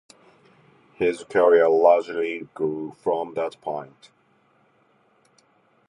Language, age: English, 50-59